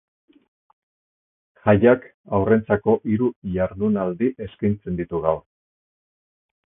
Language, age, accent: Basque, 60-69, Erdialdekoa edo Nafarra (Gipuzkoa, Nafarroa)